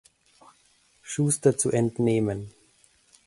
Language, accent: German, Deutschland Deutsch